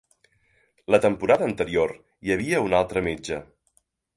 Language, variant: Catalan, Central